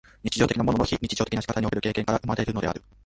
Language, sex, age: Japanese, male, 19-29